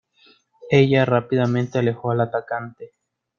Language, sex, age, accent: Spanish, male, 19-29, América central